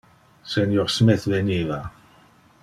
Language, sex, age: Interlingua, male, 40-49